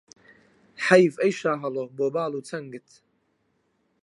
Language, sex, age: Central Kurdish, male, 19-29